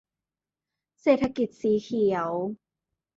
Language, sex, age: Thai, female, 19-29